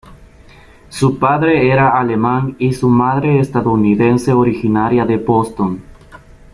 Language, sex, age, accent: Spanish, male, 19-29, América central